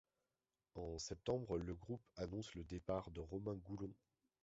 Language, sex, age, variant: French, male, 30-39, Français de métropole